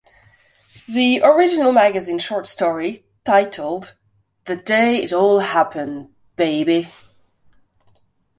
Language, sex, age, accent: English, female, 30-39, Irish English